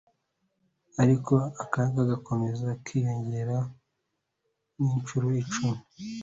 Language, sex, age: Kinyarwanda, male, 19-29